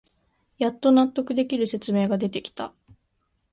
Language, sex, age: Japanese, female, 19-29